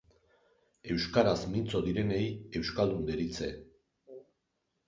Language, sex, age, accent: Basque, male, 50-59, Erdialdekoa edo Nafarra (Gipuzkoa, Nafarroa)